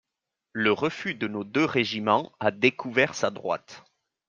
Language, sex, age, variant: French, male, 19-29, Français de métropole